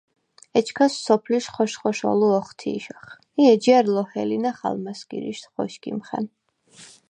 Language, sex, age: Svan, female, 19-29